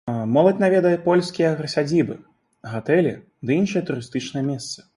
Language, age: Belarusian, 19-29